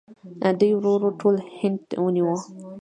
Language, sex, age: Pashto, female, 19-29